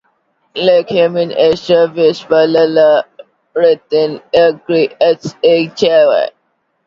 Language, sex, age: French, female, 19-29